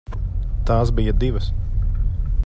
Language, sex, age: Latvian, male, 30-39